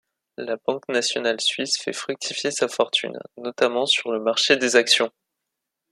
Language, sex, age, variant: French, male, under 19, Français de métropole